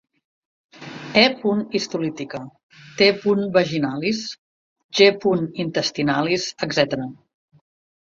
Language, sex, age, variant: Catalan, female, 40-49, Central